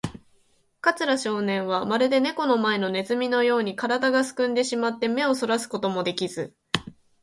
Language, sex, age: Japanese, female, 19-29